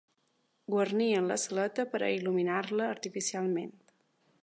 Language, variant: Catalan, Balear